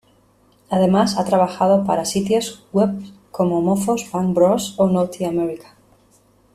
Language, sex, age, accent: Spanish, female, 30-39, España: Norte peninsular (Asturias, Castilla y León, Cantabria, País Vasco, Navarra, Aragón, La Rioja, Guadalajara, Cuenca)